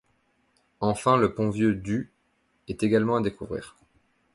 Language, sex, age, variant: French, male, 19-29, Français de métropole